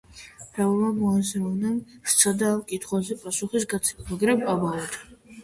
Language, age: Georgian, 19-29